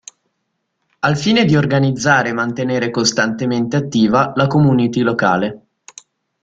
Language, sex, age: Italian, male, 19-29